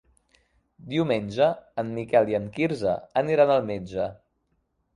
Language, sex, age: Catalan, male, 40-49